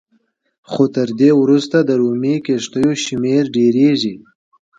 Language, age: Pashto, 19-29